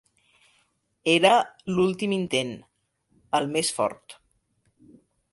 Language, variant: Catalan, Central